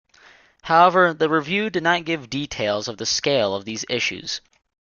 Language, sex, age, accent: English, male, under 19, United States English